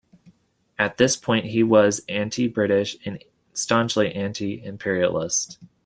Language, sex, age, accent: English, male, 19-29, United States English